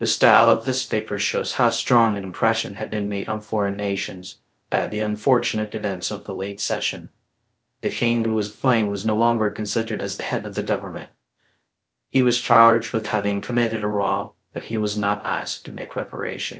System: TTS, VITS